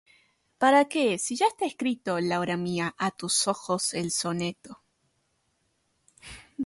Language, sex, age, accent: Spanish, female, 19-29, Rioplatense: Argentina, Uruguay, este de Bolivia, Paraguay